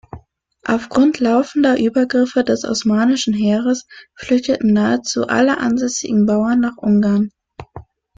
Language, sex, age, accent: German, female, 19-29, Deutschland Deutsch